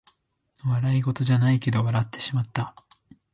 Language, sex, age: Japanese, male, 19-29